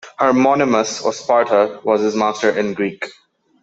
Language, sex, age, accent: English, male, 19-29, England English